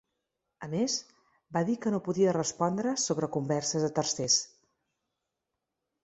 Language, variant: Catalan, Central